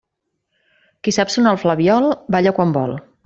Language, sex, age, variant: Catalan, female, 40-49, Central